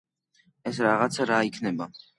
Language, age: Georgian, under 19